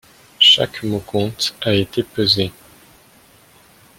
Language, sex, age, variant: French, male, 19-29, Français de métropole